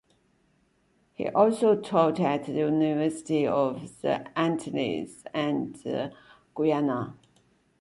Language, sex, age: English, female, 50-59